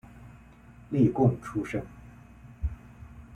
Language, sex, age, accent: Chinese, male, 19-29, 出生地：河北省